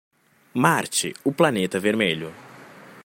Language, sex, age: Portuguese, male, 19-29